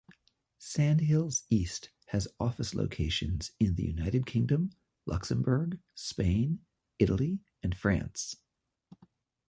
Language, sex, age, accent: English, male, 50-59, United States English